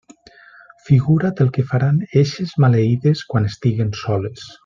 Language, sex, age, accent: Catalan, male, 40-49, valencià